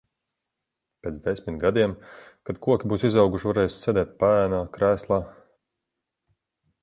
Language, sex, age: Latvian, male, 40-49